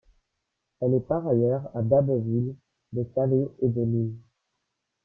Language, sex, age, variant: French, male, under 19, Français de métropole